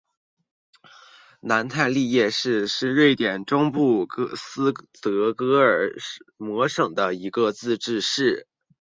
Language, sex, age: Chinese, male, 19-29